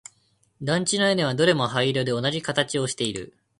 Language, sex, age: Japanese, male, 19-29